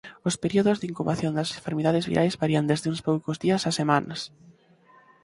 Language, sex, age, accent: Galician, male, 19-29, Normativo (estándar)